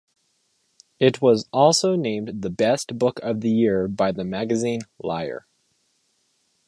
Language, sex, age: English, male, 19-29